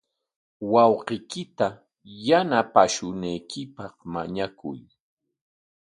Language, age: Corongo Ancash Quechua, 50-59